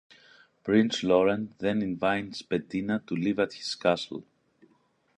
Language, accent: English, Greek